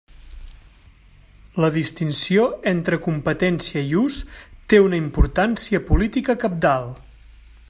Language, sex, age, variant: Catalan, male, 30-39, Central